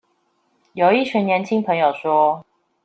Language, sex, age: Chinese, female, 19-29